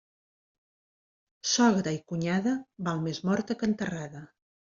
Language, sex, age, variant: Catalan, female, 50-59, Central